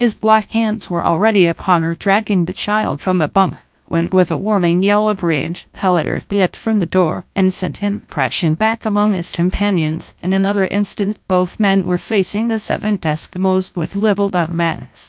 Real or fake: fake